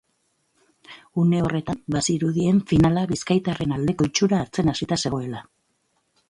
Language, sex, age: Basque, female, 50-59